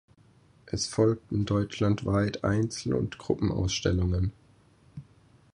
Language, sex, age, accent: German, male, 19-29, Deutschland Deutsch